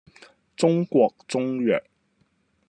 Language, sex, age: Cantonese, male, 19-29